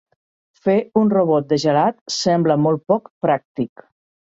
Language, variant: Catalan, Central